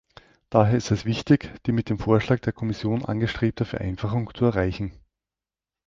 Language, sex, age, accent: German, male, 40-49, Österreichisches Deutsch